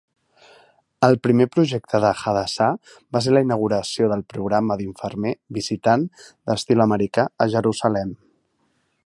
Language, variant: Catalan, Central